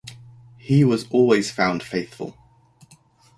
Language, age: English, 19-29